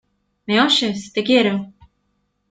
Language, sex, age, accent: Spanish, female, 40-49, Rioplatense: Argentina, Uruguay, este de Bolivia, Paraguay